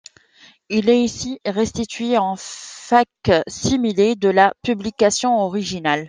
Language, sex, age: French, female, 30-39